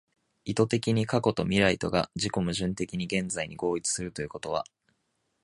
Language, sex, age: Japanese, male, 19-29